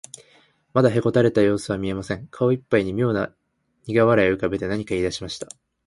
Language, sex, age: Japanese, male, 19-29